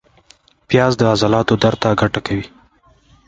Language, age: Pashto, 19-29